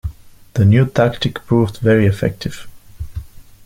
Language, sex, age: English, male, 19-29